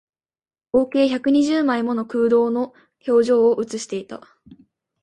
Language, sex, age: Japanese, female, 19-29